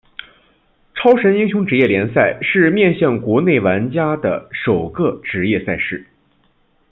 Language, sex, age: Chinese, male, 19-29